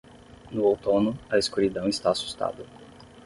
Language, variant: Portuguese, Portuguese (Brasil)